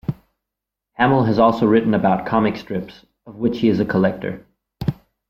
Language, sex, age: English, male, 19-29